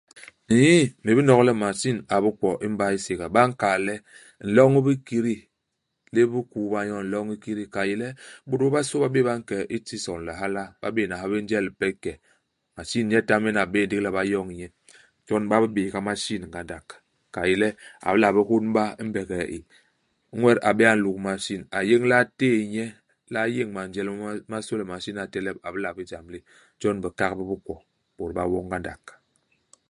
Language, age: Basaa, 40-49